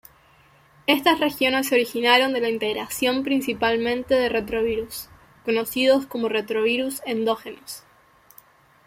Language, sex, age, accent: Spanish, female, 19-29, Rioplatense: Argentina, Uruguay, este de Bolivia, Paraguay